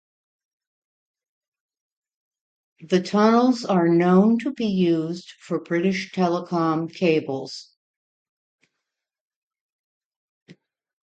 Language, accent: English, United States English